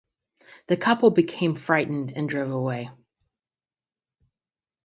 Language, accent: English, United States English